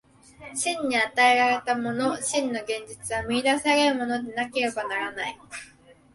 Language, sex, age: Japanese, female, 19-29